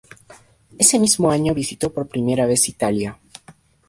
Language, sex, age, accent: Spanish, male, under 19, Andino-Pacífico: Colombia, Perú, Ecuador, oeste de Bolivia y Venezuela andina